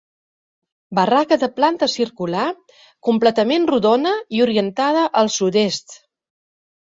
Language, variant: Catalan, Balear